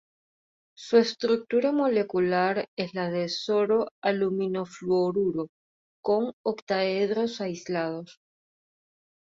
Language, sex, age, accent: Spanish, female, 30-39, Caribe: Cuba, Venezuela, Puerto Rico, República Dominicana, Panamá, Colombia caribeña, México caribeño, Costa del golfo de México